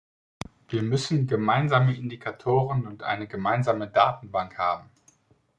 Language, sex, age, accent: German, male, 40-49, Deutschland Deutsch